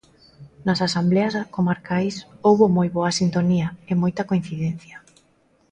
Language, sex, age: Galician, female, 40-49